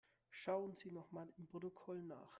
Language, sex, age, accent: German, male, 19-29, Deutschland Deutsch